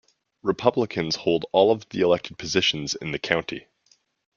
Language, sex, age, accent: English, male, 19-29, Canadian English